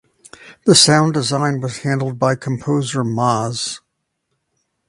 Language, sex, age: English, male, 60-69